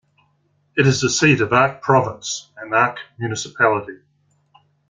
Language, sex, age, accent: English, male, 60-69, New Zealand English